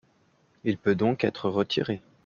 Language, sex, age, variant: French, male, 19-29, Français de métropole